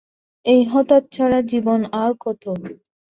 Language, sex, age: Bengali, female, 19-29